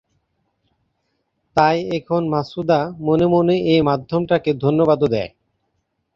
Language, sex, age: Bengali, male, 30-39